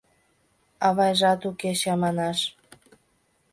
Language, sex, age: Mari, female, 19-29